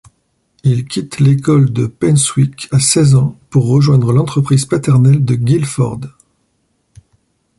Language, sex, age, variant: French, male, 40-49, Français de métropole